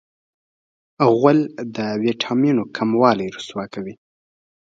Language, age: Pashto, 19-29